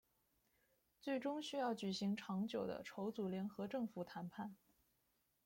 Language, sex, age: Chinese, female, 19-29